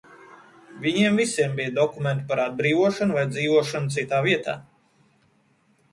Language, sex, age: Latvian, male, 30-39